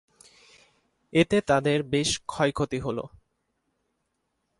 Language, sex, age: Bengali, male, 19-29